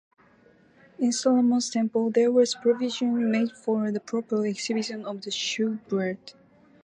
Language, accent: English, Irish English